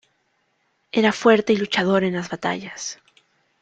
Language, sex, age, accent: Spanish, female, 19-29, Andino-Pacífico: Colombia, Perú, Ecuador, oeste de Bolivia y Venezuela andina